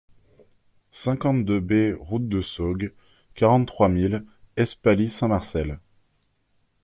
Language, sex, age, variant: French, male, 30-39, Français de métropole